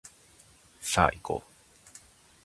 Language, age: Japanese, 19-29